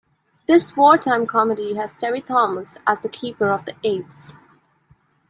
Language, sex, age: English, female, 19-29